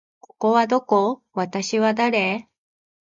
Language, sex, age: Japanese, female, 19-29